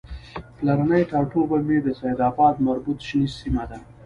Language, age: Pashto, 19-29